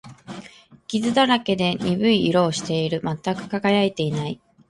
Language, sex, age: Japanese, female, 19-29